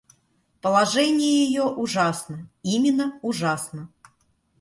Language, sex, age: Russian, female, 40-49